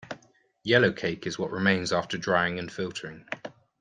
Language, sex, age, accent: English, male, 30-39, England English